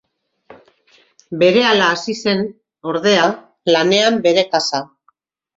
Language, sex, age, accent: Basque, female, 50-59, Mendebalekoa (Araba, Bizkaia, Gipuzkoako mendebaleko herri batzuk)